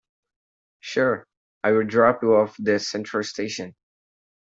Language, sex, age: English, male, under 19